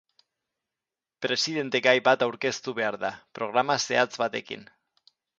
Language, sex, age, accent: Basque, male, 30-39, Mendebalekoa (Araba, Bizkaia, Gipuzkoako mendebaleko herri batzuk)